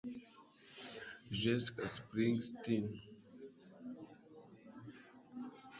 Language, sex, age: Kinyarwanda, male, 30-39